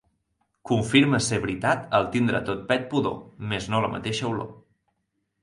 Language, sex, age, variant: Catalan, male, 19-29, Central